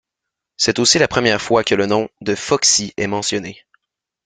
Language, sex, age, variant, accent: French, male, 19-29, Français d'Amérique du Nord, Français du Canada